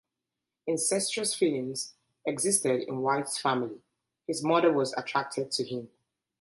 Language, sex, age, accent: English, female, 30-39, England English